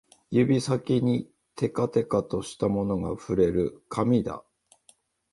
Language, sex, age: Japanese, male, 40-49